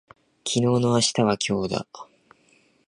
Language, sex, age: Japanese, male, 19-29